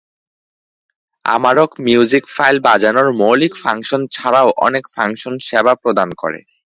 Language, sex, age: Bengali, male, 19-29